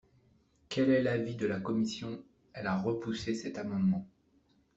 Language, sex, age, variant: French, male, 40-49, Français de métropole